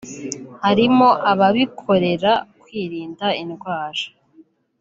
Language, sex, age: Kinyarwanda, female, under 19